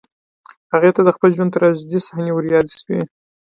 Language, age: Pashto, 19-29